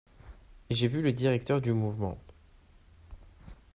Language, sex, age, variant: French, male, 19-29, Français de métropole